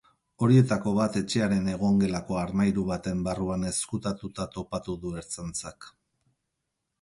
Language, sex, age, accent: Basque, male, 40-49, Mendebalekoa (Araba, Bizkaia, Gipuzkoako mendebaleko herri batzuk)